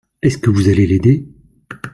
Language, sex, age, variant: French, male, 50-59, Français de métropole